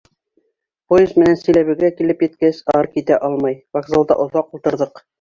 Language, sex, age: Bashkir, female, 60-69